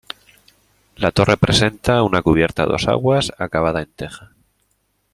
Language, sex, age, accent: Spanish, male, 30-39, España: Norte peninsular (Asturias, Castilla y León, Cantabria, País Vasco, Navarra, Aragón, La Rioja, Guadalajara, Cuenca)